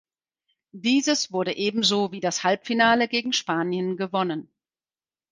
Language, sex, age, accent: German, female, 50-59, Deutschland Deutsch